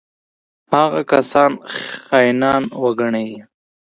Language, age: Pashto, 19-29